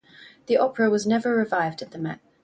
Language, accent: English, England English